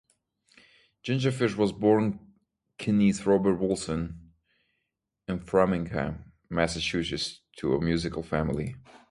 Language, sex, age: English, male, 19-29